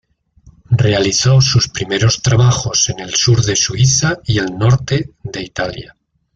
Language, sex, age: Spanish, male, 60-69